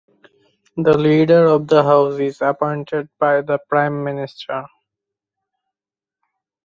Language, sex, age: English, male, 19-29